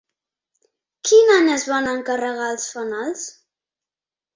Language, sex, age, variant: Catalan, female, 50-59, Central